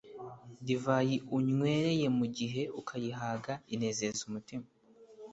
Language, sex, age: Kinyarwanda, male, under 19